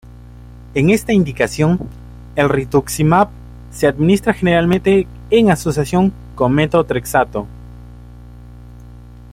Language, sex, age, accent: Spanish, male, 19-29, Andino-Pacífico: Colombia, Perú, Ecuador, oeste de Bolivia y Venezuela andina